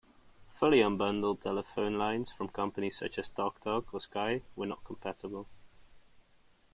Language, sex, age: English, male, 19-29